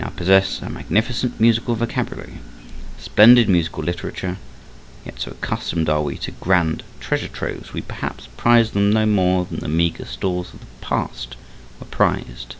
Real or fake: real